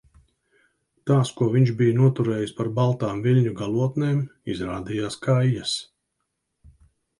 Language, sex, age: Latvian, male, 50-59